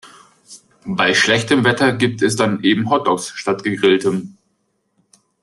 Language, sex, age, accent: German, male, 30-39, Deutschland Deutsch